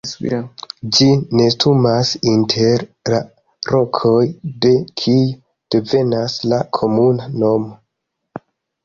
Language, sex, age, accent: Esperanto, male, 19-29, Internacia